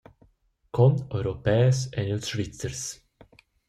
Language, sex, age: Romansh, male, 19-29